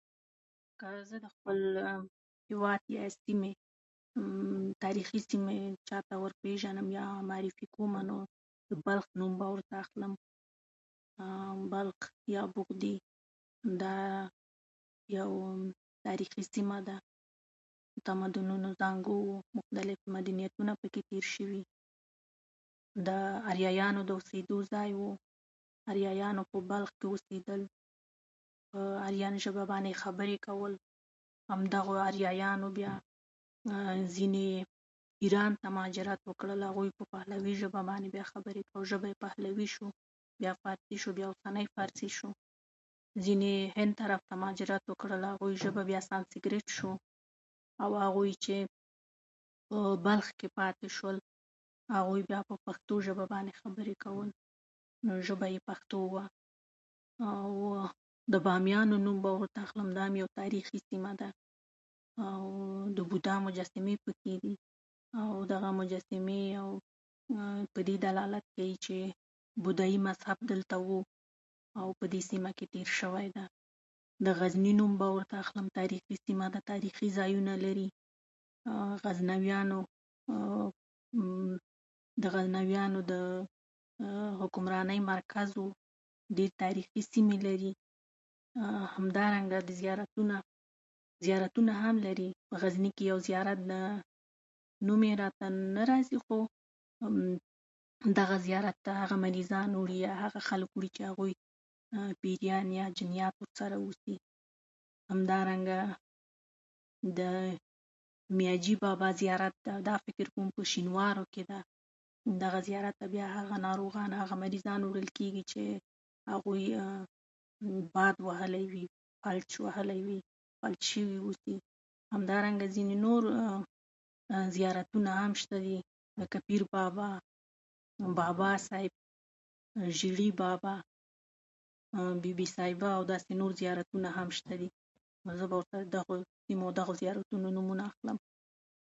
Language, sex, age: Pashto, female, 30-39